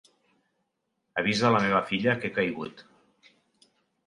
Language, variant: Catalan, Central